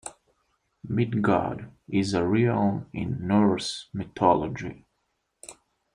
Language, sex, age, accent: English, male, 19-29, United States English